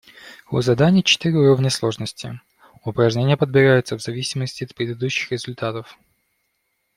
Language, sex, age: Russian, male, 19-29